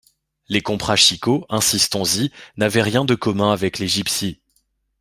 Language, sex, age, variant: French, male, 19-29, Français de métropole